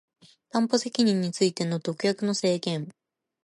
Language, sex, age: Japanese, female, 30-39